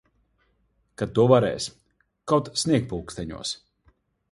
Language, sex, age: Latvian, male, 40-49